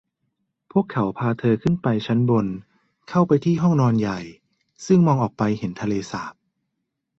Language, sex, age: Thai, male, 30-39